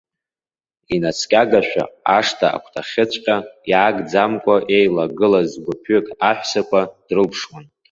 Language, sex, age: Abkhazian, male, under 19